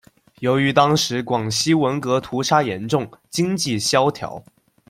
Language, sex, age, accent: Chinese, male, under 19, 出生地：江西省